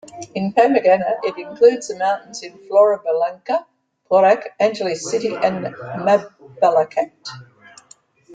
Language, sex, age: English, female, 60-69